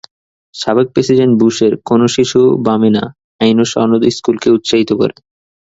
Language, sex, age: Bengali, male, 19-29